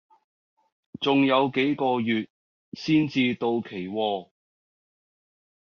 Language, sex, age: Cantonese, male, 40-49